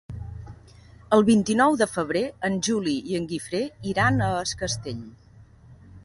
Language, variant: Catalan, Central